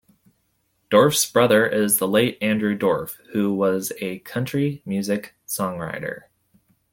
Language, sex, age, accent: English, male, 19-29, United States English